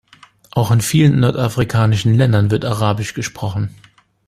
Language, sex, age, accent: German, male, 40-49, Deutschland Deutsch